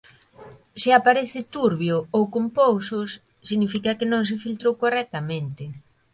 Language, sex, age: Galician, female, 50-59